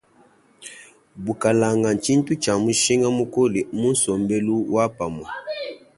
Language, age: Luba-Lulua, 19-29